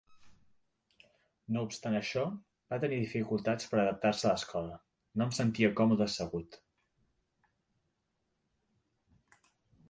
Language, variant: Catalan, Central